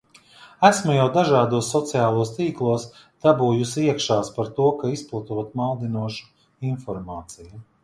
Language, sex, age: Latvian, male, 40-49